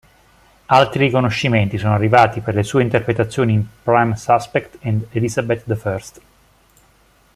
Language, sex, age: Italian, male, 40-49